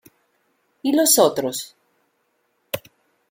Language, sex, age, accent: Spanish, female, 40-49, América central